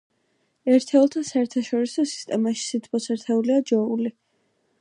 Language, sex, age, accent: Georgian, female, under 19, მშვიდი